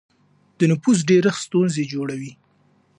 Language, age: Pashto, 19-29